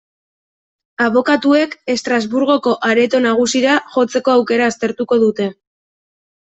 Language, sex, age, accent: Basque, female, 19-29, Mendebalekoa (Araba, Bizkaia, Gipuzkoako mendebaleko herri batzuk)